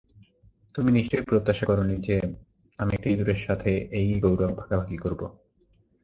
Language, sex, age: Bengali, male, 19-29